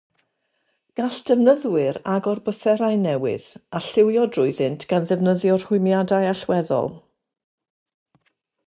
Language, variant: Welsh, South-Eastern Welsh